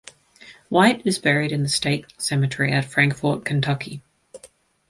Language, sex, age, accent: English, female, 19-29, Australian English